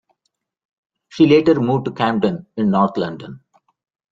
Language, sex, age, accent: English, male, 40-49, India and South Asia (India, Pakistan, Sri Lanka)